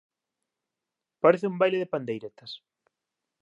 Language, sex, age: Galician, male, 30-39